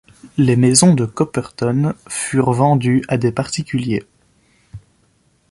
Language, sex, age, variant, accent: French, male, under 19, Français d'Europe, Français de Belgique